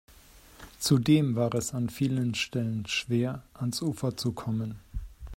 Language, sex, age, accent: German, male, 50-59, Deutschland Deutsch